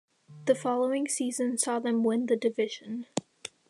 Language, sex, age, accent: English, female, under 19, United States English